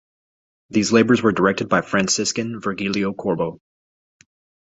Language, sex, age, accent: English, male, 30-39, United States English